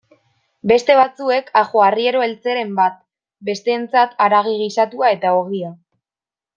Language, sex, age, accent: Basque, female, 19-29, Mendebalekoa (Araba, Bizkaia, Gipuzkoako mendebaleko herri batzuk)